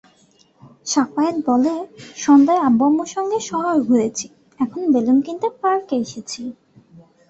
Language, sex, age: Bengali, female, 19-29